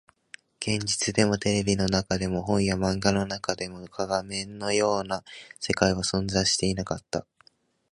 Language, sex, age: Japanese, male, under 19